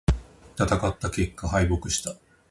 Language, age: Japanese, 30-39